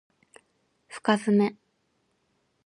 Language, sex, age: Japanese, female, 19-29